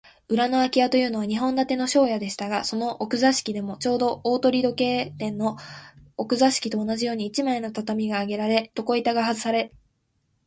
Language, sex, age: Japanese, female, 19-29